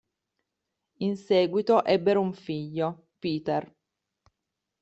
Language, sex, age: Italian, female, 30-39